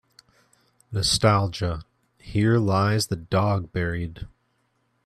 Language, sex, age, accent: English, male, 19-29, United States English